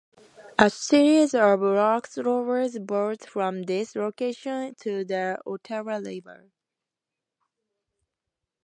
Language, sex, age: English, female, 19-29